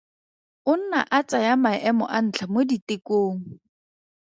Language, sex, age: Tswana, female, 30-39